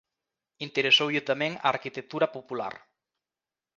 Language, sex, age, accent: Galician, male, 19-29, Atlántico (seseo e gheada)